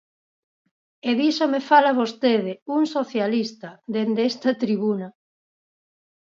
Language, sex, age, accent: Galician, female, 50-59, Normativo (estándar)